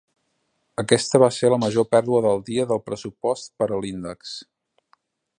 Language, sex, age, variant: Catalan, male, 30-39, Central